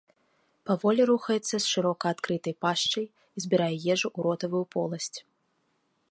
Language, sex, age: Belarusian, female, 19-29